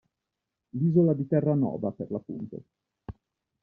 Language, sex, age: Italian, male, 50-59